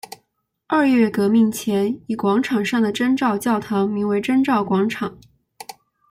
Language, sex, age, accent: Chinese, female, 19-29, 出生地：四川省